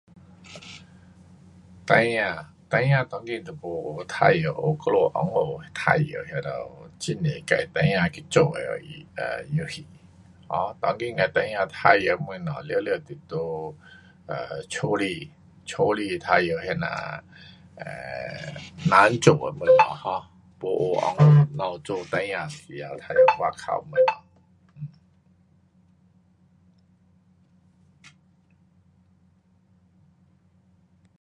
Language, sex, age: Pu-Xian Chinese, male, 50-59